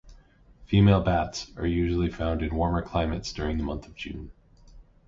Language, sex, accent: English, male, United States English